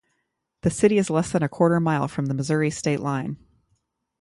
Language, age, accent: English, 30-39, United States English